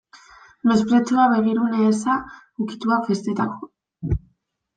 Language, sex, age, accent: Basque, female, 19-29, Mendebalekoa (Araba, Bizkaia, Gipuzkoako mendebaleko herri batzuk)